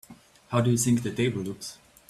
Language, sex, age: English, male, 30-39